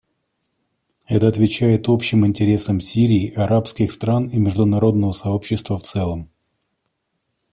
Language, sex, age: Russian, male, 30-39